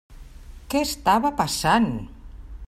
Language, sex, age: Catalan, female, 60-69